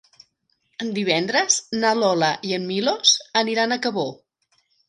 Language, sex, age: Catalan, female, 40-49